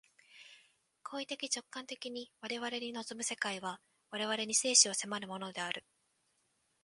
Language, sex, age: Japanese, female, 19-29